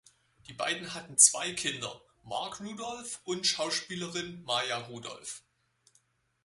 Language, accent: German, Deutschland Deutsch